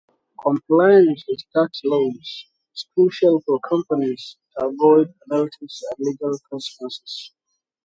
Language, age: English, 30-39